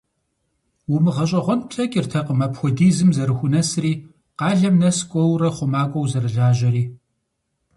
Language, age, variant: Kabardian, 40-49, Адыгэбзэ (Къэбэрдей, Кирил, псоми зэдай)